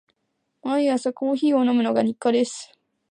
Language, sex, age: Japanese, female, under 19